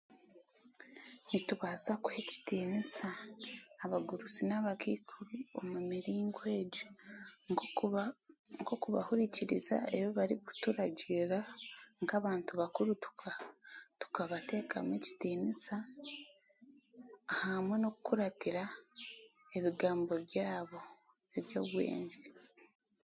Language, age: Chiga, 19-29